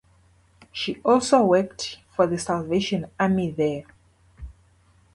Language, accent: English, Southern African (South Africa, Zimbabwe, Namibia)